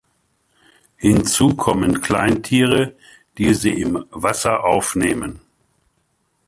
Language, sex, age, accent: German, male, 70-79, Deutschland Deutsch